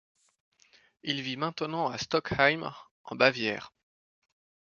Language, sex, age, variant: French, male, 30-39, Français de métropole